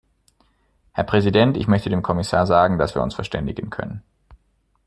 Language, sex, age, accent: German, male, 30-39, Deutschland Deutsch